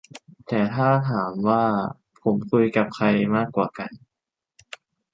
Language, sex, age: Thai, male, under 19